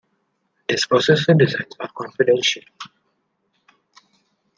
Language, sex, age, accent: English, male, 19-29, India and South Asia (India, Pakistan, Sri Lanka)